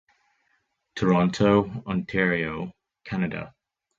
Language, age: English, 40-49